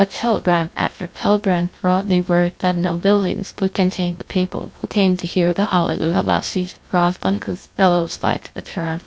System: TTS, GlowTTS